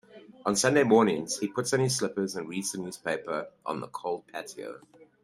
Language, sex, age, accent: English, male, 30-39, Southern African (South Africa, Zimbabwe, Namibia)